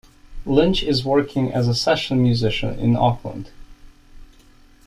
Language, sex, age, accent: English, male, 30-39, Canadian English